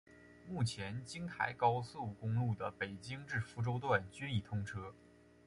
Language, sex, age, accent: Chinese, male, under 19, 出生地：黑龙江省